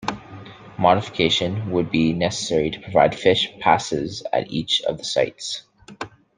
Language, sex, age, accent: English, male, 30-39, Canadian English